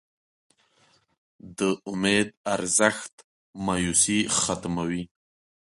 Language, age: Pashto, 30-39